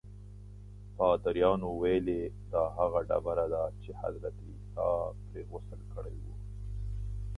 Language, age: Pashto, 40-49